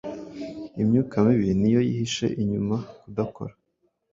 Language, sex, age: Kinyarwanda, male, 19-29